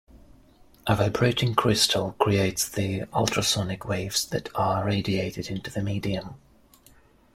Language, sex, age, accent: English, male, 30-39, England English